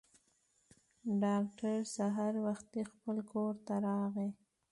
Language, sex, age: Pashto, female, 19-29